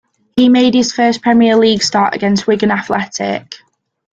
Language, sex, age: English, female, 19-29